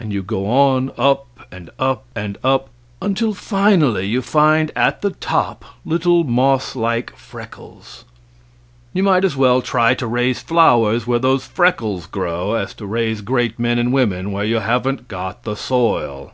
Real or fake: real